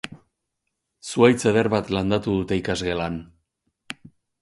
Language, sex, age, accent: Basque, male, 50-59, Erdialdekoa edo Nafarra (Gipuzkoa, Nafarroa)